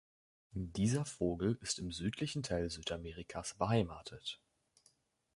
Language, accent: German, Deutschland Deutsch